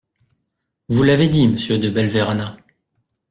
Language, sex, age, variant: French, male, 30-39, Français de métropole